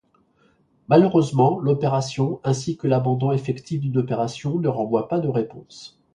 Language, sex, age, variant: French, male, 50-59, Français de métropole